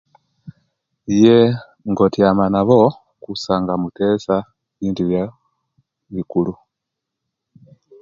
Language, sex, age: Kenyi, male, 40-49